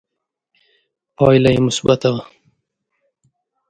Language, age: Pashto, 30-39